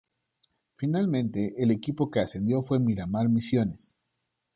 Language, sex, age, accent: Spanish, male, 30-39, México